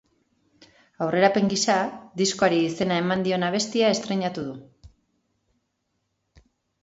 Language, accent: Basque, Erdialdekoa edo Nafarra (Gipuzkoa, Nafarroa)